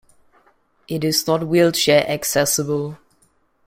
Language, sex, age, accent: English, male, under 19, England English